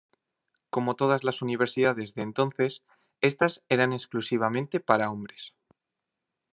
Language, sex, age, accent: Spanish, male, 19-29, España: Centro-Sur peninsular (Madrid, Toledo, Castilla-La Mancha)